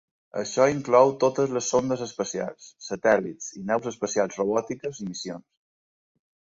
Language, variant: Catalan, Balear